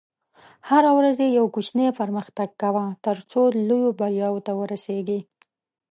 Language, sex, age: Pashto, female, 30-39